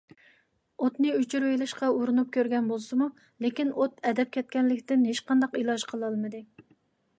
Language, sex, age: Uyghur, female, 40-49